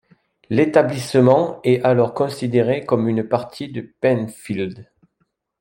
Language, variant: French, Français de métropole